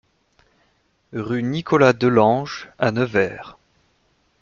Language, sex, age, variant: French, male, 19-29, Français de métropole